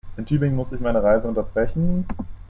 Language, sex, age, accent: German, male, 19-29, Deutschland Deutsch